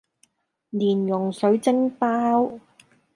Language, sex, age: Cantonese, female, 40-49